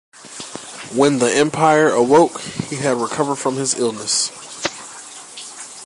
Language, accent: English, United States English